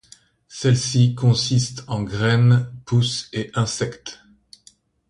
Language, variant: French, Français d'Europe